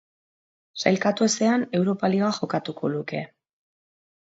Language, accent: Basque, Mendebalekoa (Araba, Bizkaia, Gipuzkoako mendebaleko herri batzuk)